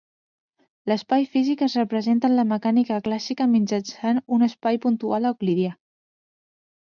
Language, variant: Catalan, Central